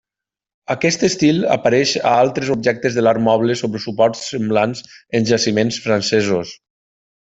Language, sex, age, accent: Catalan, male, 30-39, valencià